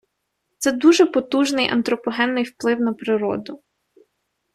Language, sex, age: Ukrainian, female, 30-39